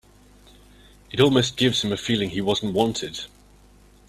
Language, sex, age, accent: English, male, 30-39, England English